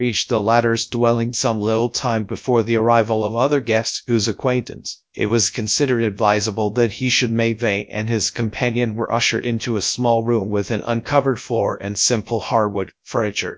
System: TTS, GradTTS